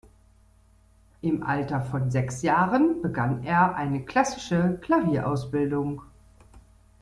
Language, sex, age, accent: German, female, 50-59, Deutschland Deutsch